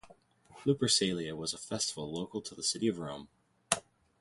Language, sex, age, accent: English, male, 19-29, United States English